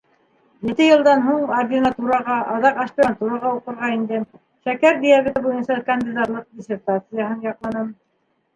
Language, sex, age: Bashkir, female, 60-69